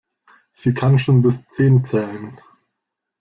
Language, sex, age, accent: German, male, 19-29, Deutschland Deutsch